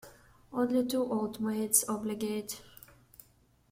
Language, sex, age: English, female, 19-29